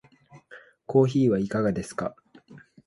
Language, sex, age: Japanese, male, 19-29